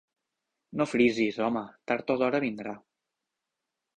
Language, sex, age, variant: Catalan, male, 19-29, Central